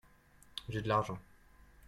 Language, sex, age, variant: French, male, 30-39, Français de métropole